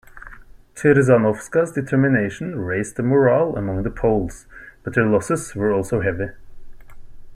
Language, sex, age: English, male, 19-29